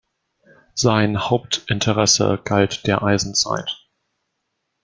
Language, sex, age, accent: German, male, 19-29, Deutschland Deutsch